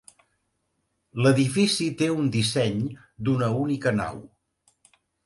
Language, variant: Catalan, Central